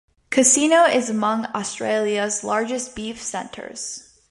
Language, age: English, 19-29